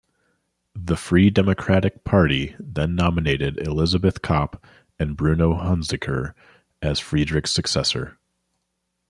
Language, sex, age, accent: English, male, 30-39, United States English